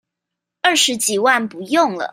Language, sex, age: Chinese, female, 19-29